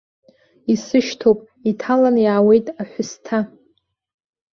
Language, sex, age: Abkhazian, female, 19-29